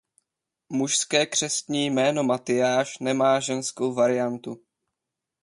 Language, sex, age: Czech, male, 19-29